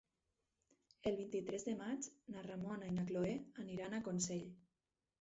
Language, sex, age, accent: Catalan, female, 30-39, valencià